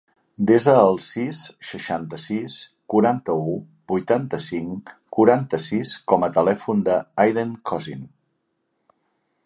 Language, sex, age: Catalan, male, 50-59